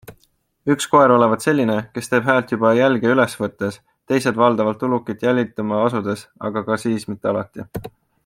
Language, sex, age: Estonian, male, 19-29